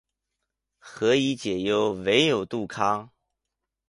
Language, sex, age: Chinese, male, 19-29